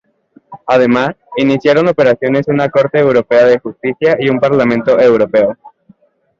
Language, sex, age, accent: Spanish, male, 19-29, México